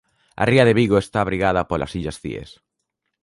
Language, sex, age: Galician, male, under 19